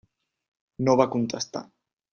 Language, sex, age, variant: Catalan, male, 19-29, Central